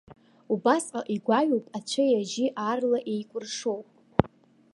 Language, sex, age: Abkhazian, female, under 19